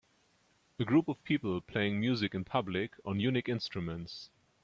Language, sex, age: English, male, 30-39